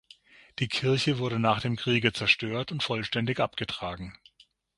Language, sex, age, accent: German, male, 50-59, Deutschland Deutsch; Süddeutsch